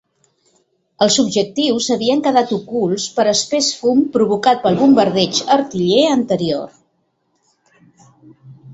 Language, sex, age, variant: Catalan, female, 50-59, Central